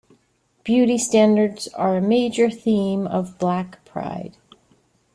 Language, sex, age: English, female, 50-59